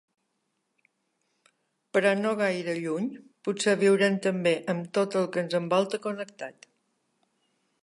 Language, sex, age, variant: Catalan, female, 60-69, Balear